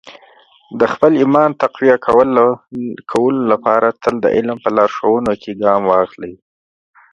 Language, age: Pashto, 30-39